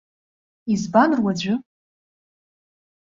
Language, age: Abkhazian, 19-29